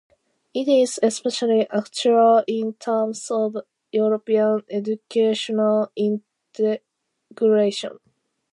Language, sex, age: English, female, under 19